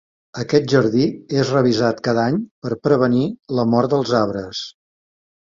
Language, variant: Catalan, Central